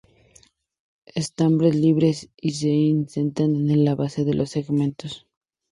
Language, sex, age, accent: Spanish, female, 19-29, México